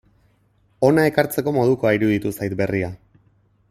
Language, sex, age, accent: Basque, male, 30-39, Erdialdekoa edo Nafarra (Gipuzkoa, Nafarroa)